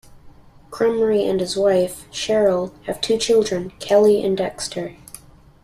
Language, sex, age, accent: English, male, under 19, United States English